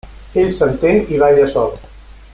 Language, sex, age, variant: Catalan, male, 60-69, Central